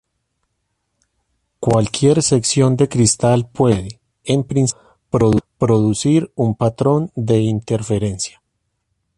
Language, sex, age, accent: Spanish, male, 30-39, Andino-Pacífico: Colombia, Perú, Ecuador, oeste de Bolivia y Venezuela andina